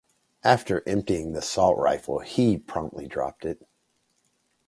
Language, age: English, 50-59